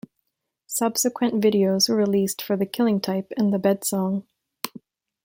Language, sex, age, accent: English, female, 19-29, Canadian English